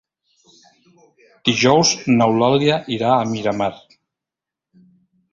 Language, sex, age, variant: Catalan, male, 50-59, Central